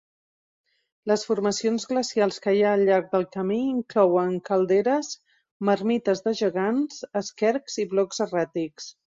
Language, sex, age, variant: Catalan, female, 50-59, Central